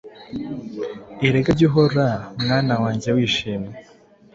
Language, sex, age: Kinyarwanda, male, 19-29